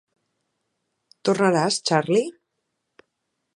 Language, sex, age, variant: Catalan, female, 40-49, Nord-Occidental